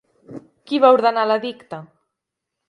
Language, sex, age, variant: Catalan, female, 19-29, Central